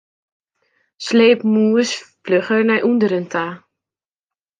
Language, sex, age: Western Frisian, female, 19-29